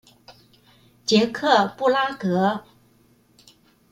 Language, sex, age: Chinese, female, 60-69